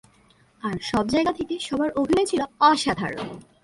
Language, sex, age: Bengali, female, 19-29